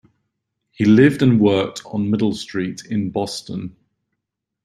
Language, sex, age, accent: English, male, 30-39, England English